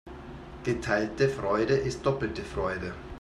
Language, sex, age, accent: German, male, 40-49, Österreichisches Deutsch